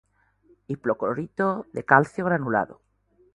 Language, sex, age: Spanish, female, 40-49